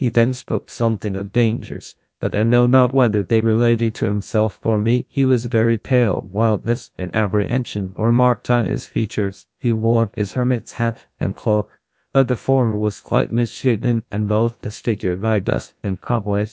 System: TTS, GlowTTS